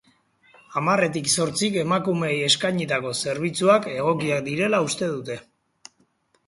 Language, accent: Basque, Mendebalekoa (Araba, Bizkaia, Gipuzkoako mendebaleko herri batzuk)